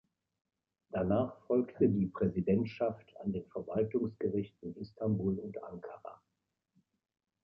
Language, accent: German, Deutschland Deutsch